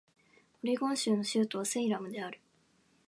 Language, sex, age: Japanese, female, 19-29